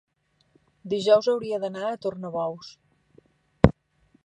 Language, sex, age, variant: Catalan, female, 40-49, Central